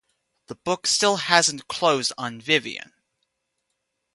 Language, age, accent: English, 19-29, United States English